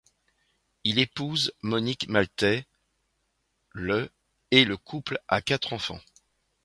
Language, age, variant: French, 40-49, Français de métropole